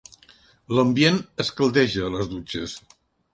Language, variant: Catalan, Central